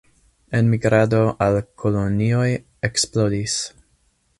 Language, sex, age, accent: Esperanto, male, 30-39, Internacia